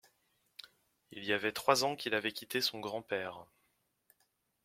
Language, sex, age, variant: French, male, 19-29, Français de métropole